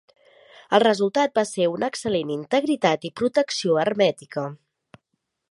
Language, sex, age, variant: Catalan, female, 30-39, Central